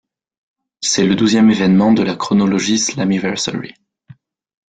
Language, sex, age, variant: French, male, 30-39, Français de métropole